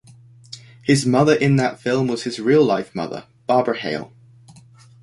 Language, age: English, 19-29